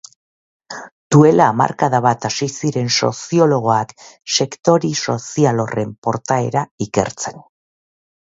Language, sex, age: Basque, female, 40-49